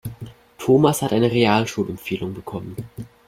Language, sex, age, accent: German, male, under 19, Deutschland Deutsch